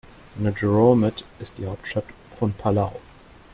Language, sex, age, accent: German, male, 30-39, Deutschland Deutsch